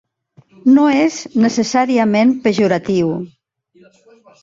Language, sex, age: Catalan, female, 60-69